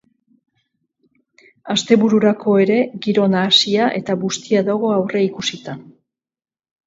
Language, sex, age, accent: Basque, female, 50-59, Erdialdekoa edo Nafarra (Gipuzkoa, Nafarroa)